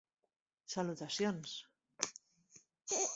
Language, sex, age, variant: Catalan, female, 30-39, Central